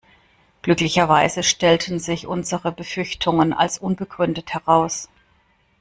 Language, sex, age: German, female, 40-49